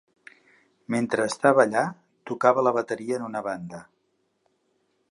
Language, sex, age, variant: Catalan, male, 50-59, Central